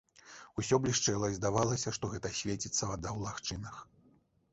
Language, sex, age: Belarusian, male, 50-59